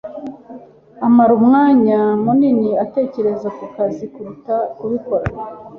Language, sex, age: Kinyarwanda, female, 30-39